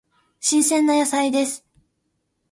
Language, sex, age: Japanese, female, 19-29